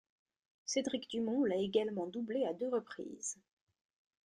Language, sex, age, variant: French, female, 19-29, Français de métropole